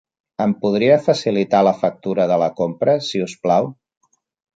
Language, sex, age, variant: Catalan, male, 40-49, Central